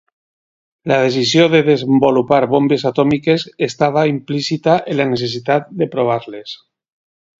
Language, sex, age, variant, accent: Catalan, male, 40-49, Alacantí, valencià